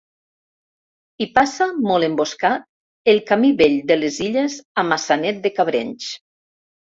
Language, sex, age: Catalan, female, 60-69